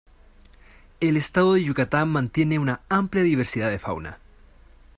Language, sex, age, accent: Spanish, male, 19-29, Chileno: Chile, Cuyo